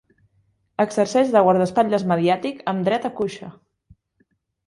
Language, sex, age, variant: Catalan, female, 19-29, Central